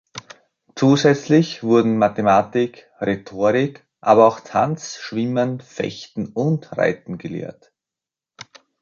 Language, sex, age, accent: German, male, 30-39, Österreichisches Deutsch